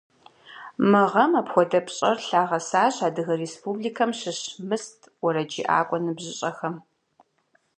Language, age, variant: Kabardian, 19-29, Адыгэбзэ (Къэбэрдей, Кирил, псоми зэдай)